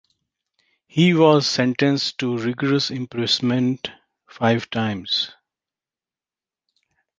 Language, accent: English, India and South Asia (India, Pakistan, Sri Lanka)